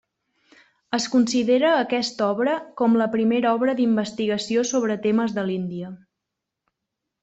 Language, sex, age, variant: Catalan, female, 19-29, Central